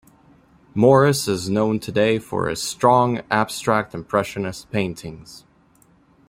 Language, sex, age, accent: English, male, 19-29, United States English